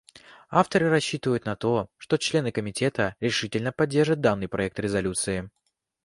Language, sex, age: Russian, male, 19-29